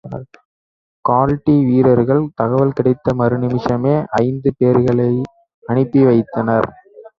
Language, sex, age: Tamil, male, 19-29